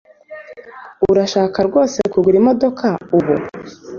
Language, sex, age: Kinyarwanda, female, 19-29